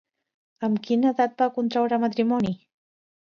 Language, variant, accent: Catalan, Central, central